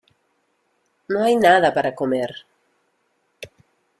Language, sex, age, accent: Spanish, female, 40-49, América central